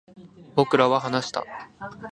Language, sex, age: Japanese, male, 19-29